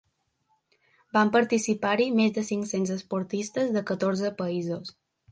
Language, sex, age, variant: Catalan, female, under 19, Balear